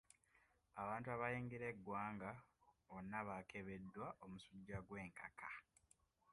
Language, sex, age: Ganda, male, 19-29